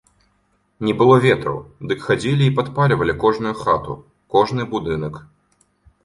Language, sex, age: Belarusian, male, 19-29